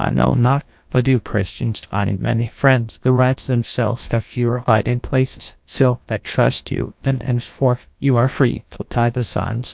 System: TTS, GlowTTS